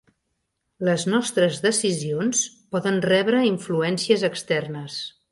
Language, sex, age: Catalan, female, 40-49